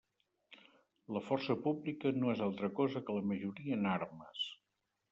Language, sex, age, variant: Catalan, male, 60-69, Septentrional